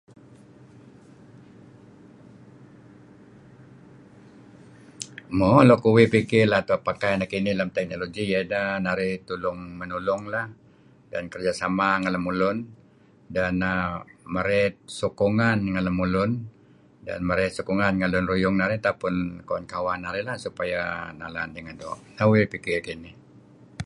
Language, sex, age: Kelabit, male, 70-79